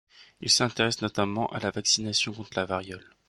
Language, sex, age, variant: French, male, 19-29, Français de métropole